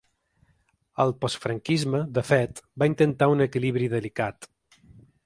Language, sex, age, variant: Catalan, male, 30-39, Central